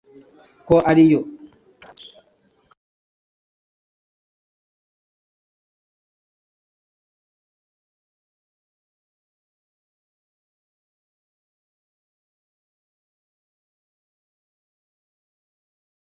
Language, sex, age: Kinyarwanda, male, 40-49